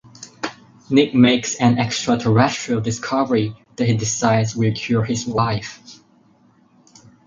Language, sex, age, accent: English, male, under 19, United States English